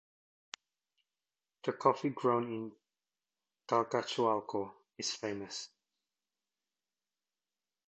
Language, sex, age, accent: English, male, 30-39, England English